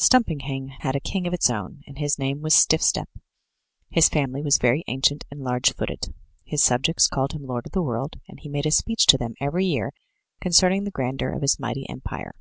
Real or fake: real